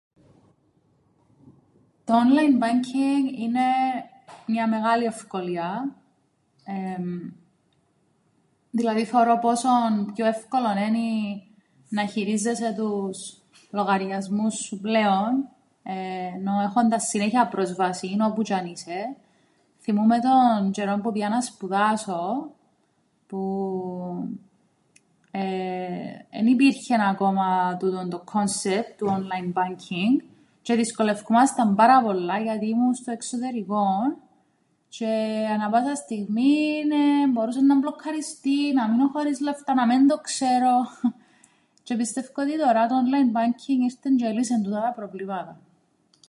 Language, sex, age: Greek, female, 30-39